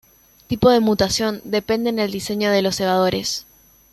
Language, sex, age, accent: Spanish, female, 19-29, Rioplatense: Argentina, Uruguay, este de Bolivia, Paraguay